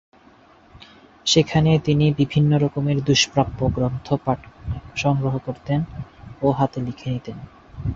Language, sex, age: Bengali, male, 19-29